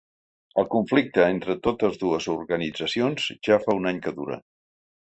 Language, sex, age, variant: Catalan, male, 60-69, Central